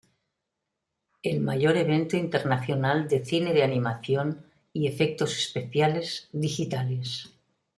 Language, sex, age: Spanish, female, 70-79